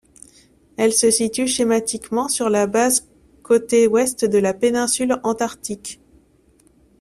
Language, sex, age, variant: French, female, 30-39, Français de métropole